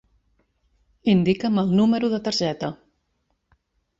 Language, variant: Catalan, Central